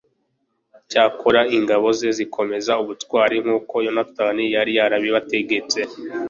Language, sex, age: Kinyarwanda, male, 19-29